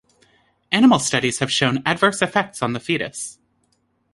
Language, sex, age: English, female, 30-39